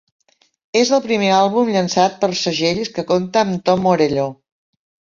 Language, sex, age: Catalan, female, 60-69